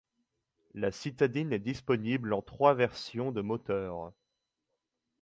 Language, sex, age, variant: French, male, 19-29, Français de métropole